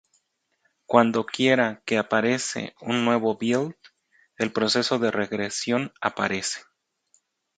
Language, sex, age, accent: Spanish, male, 40-49, México